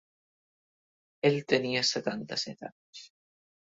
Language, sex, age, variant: Catalan, male, under 19, Central